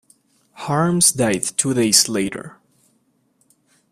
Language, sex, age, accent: English, male, under 19, United States English